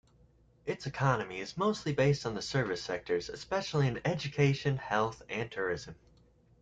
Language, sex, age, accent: English, male, 19-29, United States English